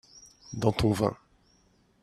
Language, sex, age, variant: French, male, 30-39, Français de métropole